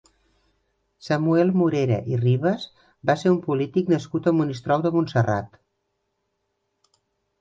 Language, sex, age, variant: Catalan, female, 50-59, Central